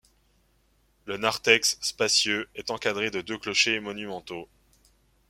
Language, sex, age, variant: French, male, 30-39, Français de métropole